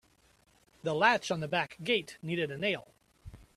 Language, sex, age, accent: English, male, 40-49, United States English